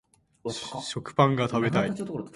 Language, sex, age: Japanese, male, 19-29